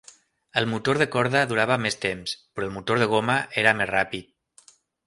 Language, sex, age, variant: Catalan, male, 40-49, Central